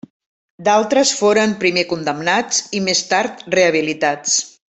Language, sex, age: Catalan, female, 50-59